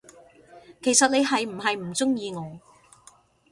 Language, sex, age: Cantonese, female, 50-59